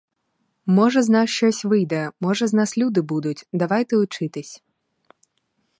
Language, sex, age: Ukrainian, female, 19-29